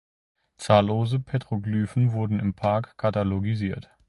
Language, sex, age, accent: German, male, 30-39, Deutschland Deutsch